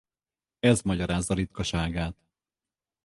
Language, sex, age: Hungarian, male, 50-59